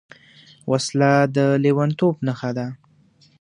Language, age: Pashto, 19-29